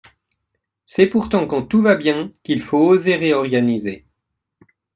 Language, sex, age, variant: French, male, 19-29, Français de métropole